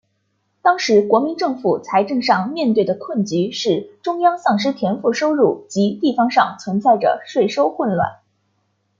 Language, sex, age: Chinese, female, 19-29